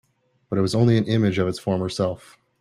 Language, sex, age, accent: English, male, 30-39, United States English